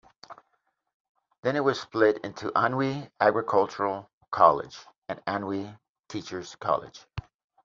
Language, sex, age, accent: English, male, 50-59, United States English